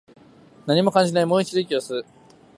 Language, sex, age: Japanese, male, 19-29